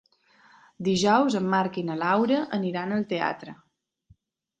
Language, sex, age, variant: Catalan, female, 30-39, Balear